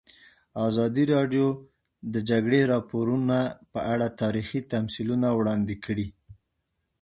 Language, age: Pashto, 30-39